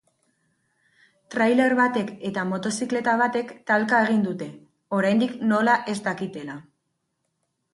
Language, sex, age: Basque, female, 40-49